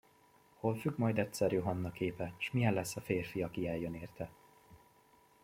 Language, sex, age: Hungarian, male, 19-29